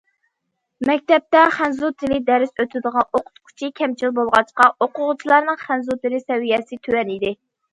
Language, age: Uyghur, under 19